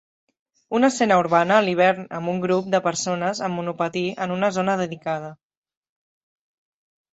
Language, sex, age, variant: Catalan, female, 50-59, Central